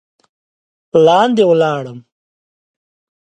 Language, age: Pashto, 19-29